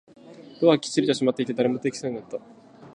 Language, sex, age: Japanese, male, 19-29